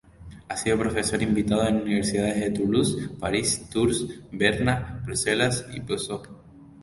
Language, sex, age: Spanish, male, 19-29